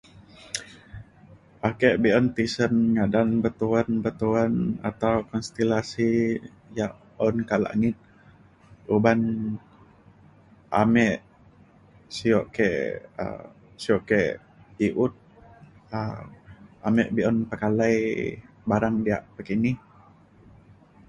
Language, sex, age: Mainstream Kenyah, male, 30-39